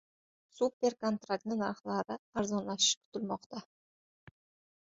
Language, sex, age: Uzbek, female, 30-39